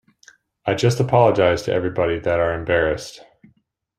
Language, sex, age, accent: English, male, 30-39, United States English